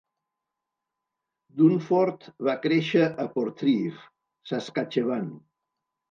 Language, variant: Catalan, Septentrional